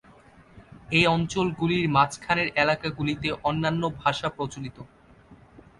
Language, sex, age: Bengali, male, 19-29